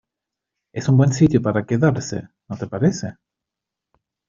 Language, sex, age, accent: Spanish, male, 50-59, España: Islas Canarias